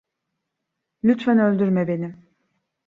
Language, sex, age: Turkish, female, 30-39